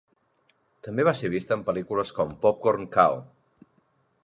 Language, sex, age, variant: Catalan, male, 30-39, Central